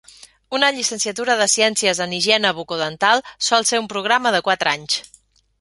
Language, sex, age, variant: Catalan, female, 40-49, Central